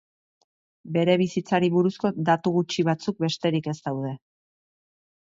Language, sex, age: Basque, female, 40-49